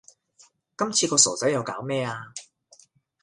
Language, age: Cantonese, 40-49